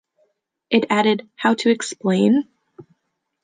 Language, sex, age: English, female, 19-29